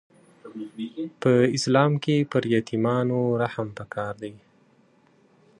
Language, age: Pashto, 30-39